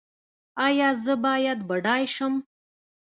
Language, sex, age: Pashto, female, 30-39